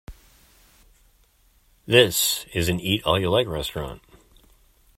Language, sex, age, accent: English, male, 40-49, United States English